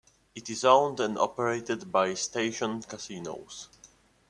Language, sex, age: English, male, under 19